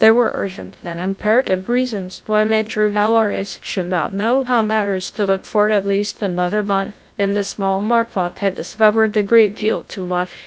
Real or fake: fake